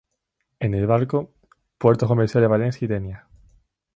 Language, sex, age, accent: Spanish, male, 19-29, España: Islas Canarias